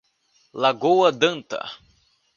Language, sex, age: Portuguese, male, under 19